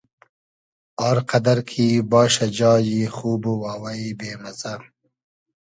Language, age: Hazaragi, 30-39